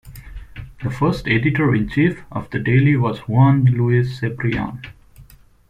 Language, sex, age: English, male, 19-29